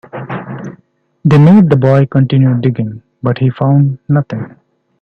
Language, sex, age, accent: English, male, 30-39, India and South Asia (India, Pakistan, Sri Lanka)